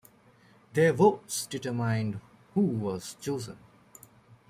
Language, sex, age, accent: English, male, 19-29, United States English